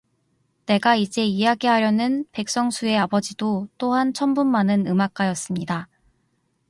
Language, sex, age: Korean, female, 19-29